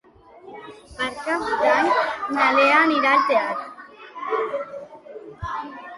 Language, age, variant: Catalan, under 19, Central